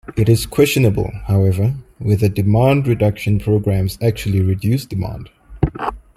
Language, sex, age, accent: English, male, 19-29, Southern African (South Africa, Zimbabwe, Namibia)